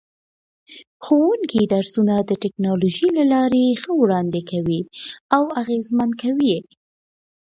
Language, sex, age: Pashto, female, 19-29